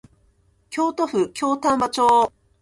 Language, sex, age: Japanese, female, 40-49